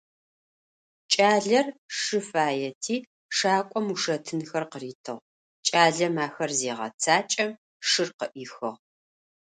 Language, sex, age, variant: Adyghe, female, 50-59, Адыгабзэ (Кирил, пстэумэ зэдыряе)